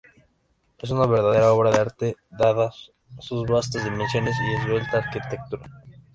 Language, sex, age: Spanish, male, 19-29